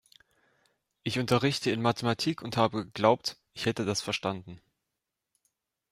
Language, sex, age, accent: German, male, 19-29, Deutschland Deutsch